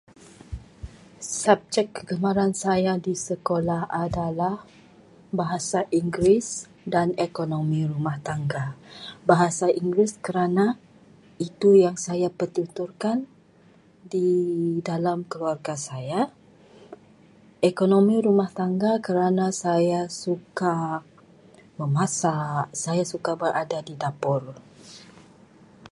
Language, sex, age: Malay, female, 40-49